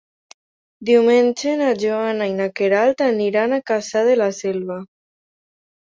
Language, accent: Catalan, valencià; apitxat